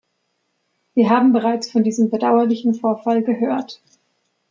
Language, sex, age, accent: German, female, 19-29, Deutschland Deutsch